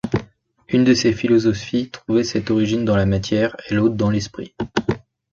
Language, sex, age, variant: French, male, 19-29, Français de métropole